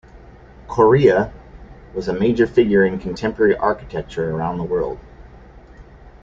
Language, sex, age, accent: English, male, 40-49, United States English